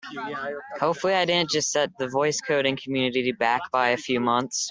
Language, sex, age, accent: English, male, under 19, United States English